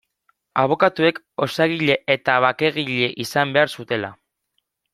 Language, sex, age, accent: Basque, male, 19-29, Mendebalekoa (Araba, Bizkaia, Gipuzkoako mendebaleko herri batzuk)